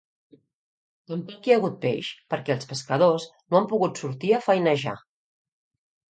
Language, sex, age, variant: Catalan, female, 50-59, Central